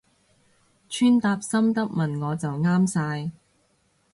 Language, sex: Cantonese, female